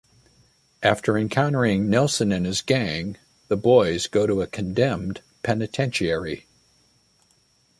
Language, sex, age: English, male, 60-69